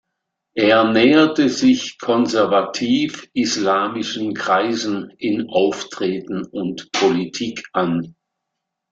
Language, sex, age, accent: German, male, 70-79, Deutschland Deutsch